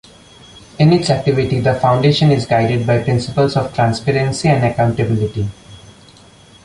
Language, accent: English, India and South Asia (India, Pakistan, Sri Lanka)